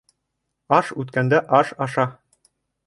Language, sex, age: Bashkir, male, 30-39